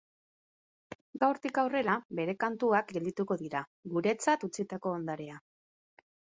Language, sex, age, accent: Basque, female, 40-49, Mendebalekoa (Araba, Bizkaia, Gipuzkoako mendebaleko herri batzuk)